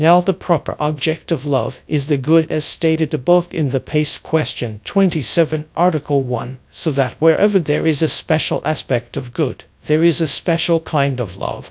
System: TTS, GradTTS